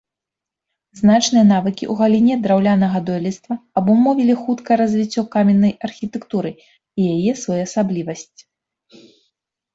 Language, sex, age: Belarusian, female, 30-39